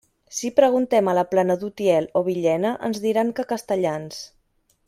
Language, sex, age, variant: Catalan, female, 30-39, Central